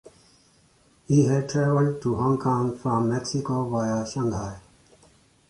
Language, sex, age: English, male, 40-49